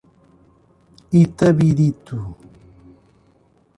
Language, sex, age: Portuguese, male, 40-49